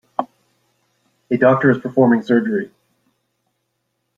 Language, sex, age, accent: English, male, 40-49, United States English